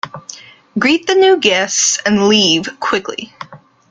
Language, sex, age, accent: English, female, 19-29, United States English